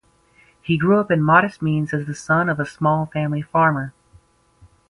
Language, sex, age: English, female, 19-29